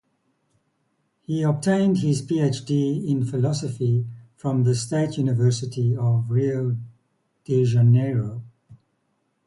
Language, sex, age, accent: English, male, 50-59, Southern African (South Africa, Zimbabwe, Namibia)